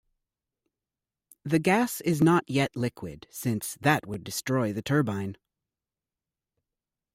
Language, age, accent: English, 30-39, United States English